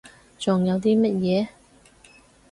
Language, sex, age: Cantonese, female, 30-39